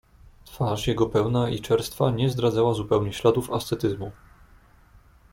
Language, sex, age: Polish, male, 19-29